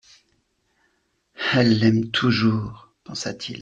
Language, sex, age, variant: French, male, 40-49, Français de métropole